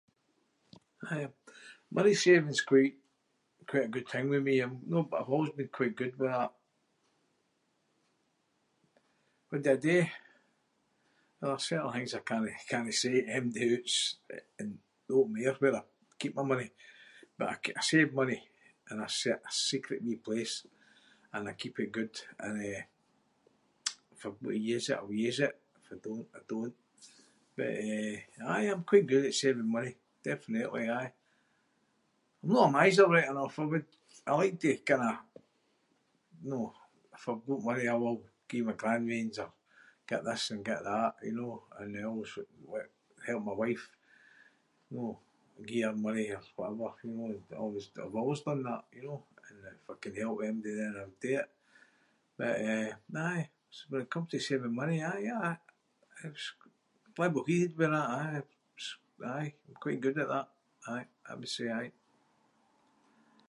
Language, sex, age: Scots, male, 60-69